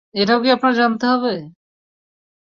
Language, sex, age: Bengali, male, 19-29